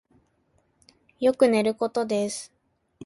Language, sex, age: English, female, 19-29